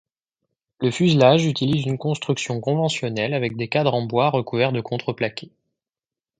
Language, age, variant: French, 19-29, Français de métropole